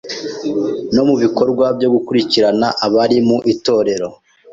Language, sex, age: Kinyarwanda, male, 19-29